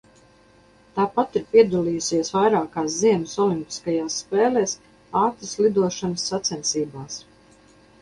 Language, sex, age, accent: Latvian, female, 50-59, Kurzeme